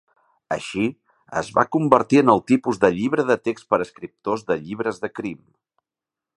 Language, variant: Catalan, Central